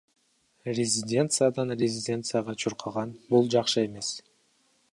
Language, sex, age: Kyrgyz, male, 19-29